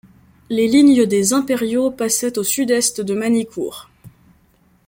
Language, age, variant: French, 19-29, Français de métropole